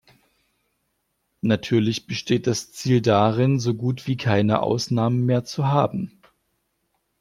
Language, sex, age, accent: German, male, 40-49, Deutschland Deutsch